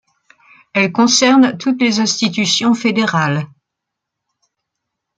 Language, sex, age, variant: French, female, 70-79, Français de métropole